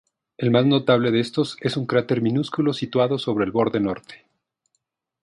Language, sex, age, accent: Spanish, male, 40-49, México